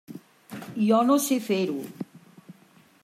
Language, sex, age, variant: Catalan, female, 70-79, Central